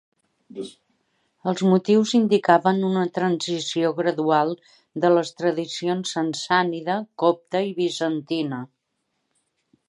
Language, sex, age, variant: Catalan, female, 60-69, Central